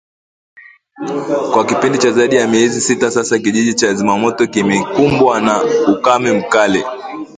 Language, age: Swahili, 19-29